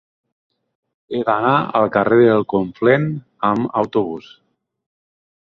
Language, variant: Catalan, Nord-Occidental